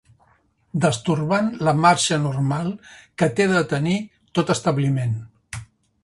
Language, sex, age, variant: Catalan, male, 60-69, Central